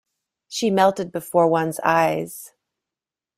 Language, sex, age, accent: English, female, 40-49, United States English